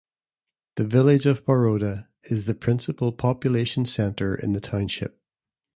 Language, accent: English, Northern Irish